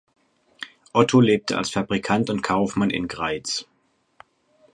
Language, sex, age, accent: German, male, 19-29, Deutschland Deutsch; Süddeutsch